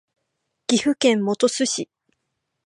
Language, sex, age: Japanese, female, under 19